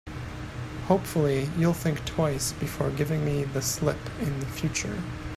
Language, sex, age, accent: English, male, 30-39, United States English